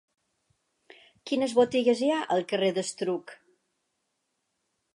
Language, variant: Catalan, Balear